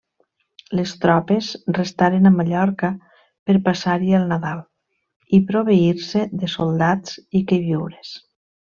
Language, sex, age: Catalan, female, 40-49